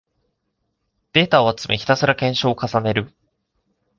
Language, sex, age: Japanese, male, 19-29